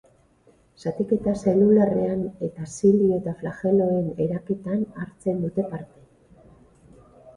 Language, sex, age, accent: Basque, female, 50-59, Erdialdekoa edo Nafarra (Gipuzkoa, Nafarroa)